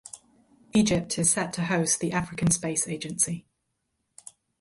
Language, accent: English, England English